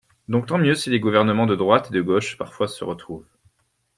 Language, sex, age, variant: French, male, 19-29, Français de métropole